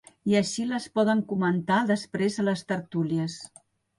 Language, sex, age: Catalan, female, 60-69